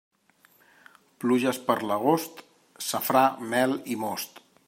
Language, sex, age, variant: Catalan, male, 40-49, Central